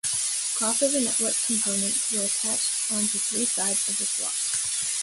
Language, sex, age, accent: English, female, under 19, United States English